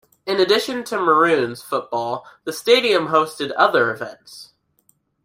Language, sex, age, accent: English, male, under 19, United States English